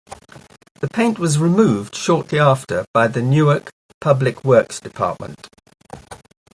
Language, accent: English, England English